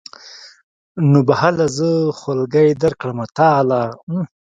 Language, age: Pashto, 19-29